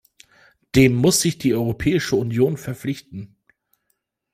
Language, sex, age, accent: German, male, 30-39, Deutschland Deutsch